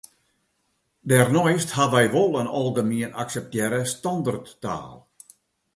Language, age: Western Frisian, 70-79